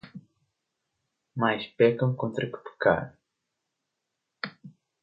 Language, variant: Portuguese, Portuguese (Portugal)